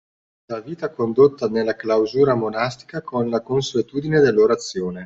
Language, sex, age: Italian, male, 50-59